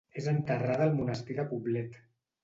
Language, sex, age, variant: Catalan, male, 50-59, Central